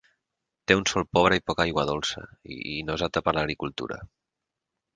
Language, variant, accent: Catalan, Central, Barceloní